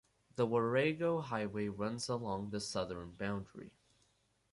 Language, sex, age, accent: English, male, under 19, United States English